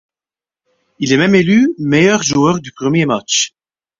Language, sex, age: French, male, 19-29